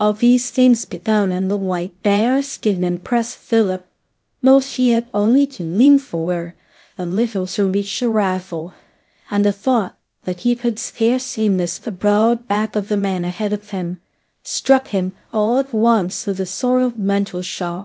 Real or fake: fake